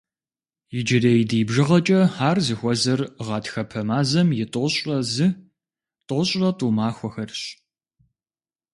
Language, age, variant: Kabardian, 19-29, Адыгэбзэ (Къэбэрдей, Кирил, псоми зэдай)